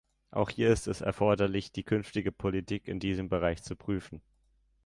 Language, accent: German, Deutschland Deutsch